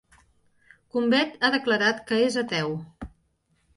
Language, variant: Catalan, Nord-Occidental